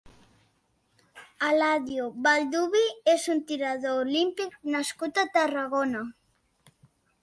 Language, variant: Catalan, Central